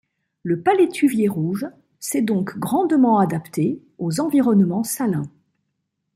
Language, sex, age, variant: French, female, 50-59, Français de métropole